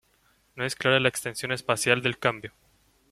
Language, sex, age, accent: Spanish, male, 19-29, Chileno: Chile, Cuyo